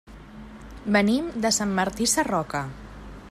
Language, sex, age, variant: Catalan, female, 30-39, Central